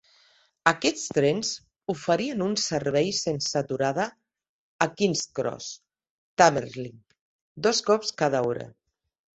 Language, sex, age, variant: Catalan, female, 50-59, Central